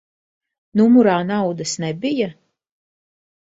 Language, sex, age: Latvian, female, 30-39